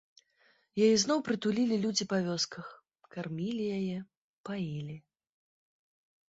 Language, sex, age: Belarusian, female, 19-29